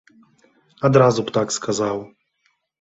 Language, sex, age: Belarusian, male, 19-29